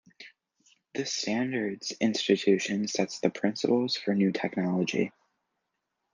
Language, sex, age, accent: English, male, under 19, United States English